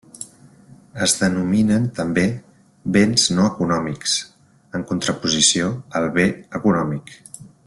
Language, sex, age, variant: Catalan, male, 40-49, Central